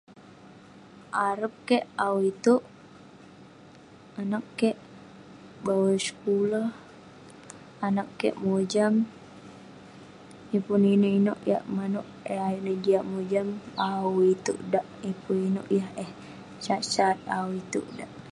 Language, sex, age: Western Penan, female, under 19